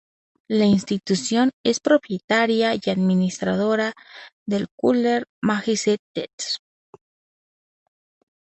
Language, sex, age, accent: Spanish, female, 30-39, México